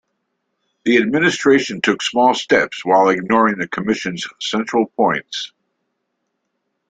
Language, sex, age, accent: English, male, 60-69, United States English